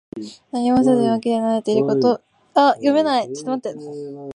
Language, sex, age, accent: Japanese, female, 19-29, 東京